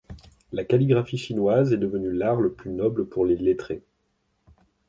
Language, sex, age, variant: French, male, 19-29, Français de métropole